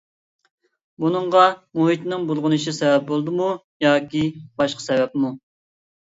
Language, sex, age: Uyghur, male, 30-39